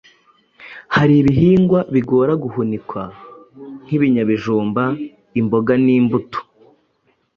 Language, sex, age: Kinyarwanda, male, 19-29